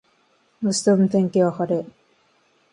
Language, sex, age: Japanese, female, under 19